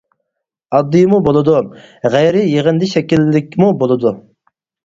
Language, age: Uyghur, 30-39